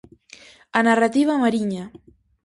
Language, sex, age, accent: Galician, female, 19-29, Atlántico (seseo e gheada)